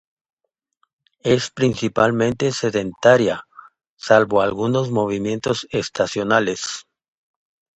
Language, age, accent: Spanish, 50-59, América central